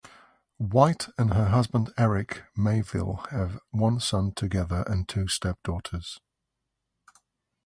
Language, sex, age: English, male, 50-59